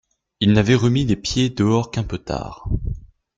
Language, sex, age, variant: French, male, 19-29, Français de métropole